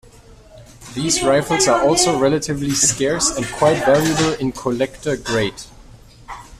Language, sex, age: English, male, 30-39